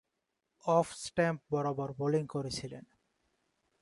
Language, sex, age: Bengali, male, 19-29